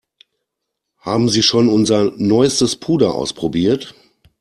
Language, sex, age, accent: German, male, 40-49, Deutschland Deutsch